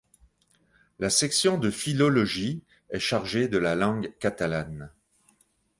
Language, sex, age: French, male, 60-69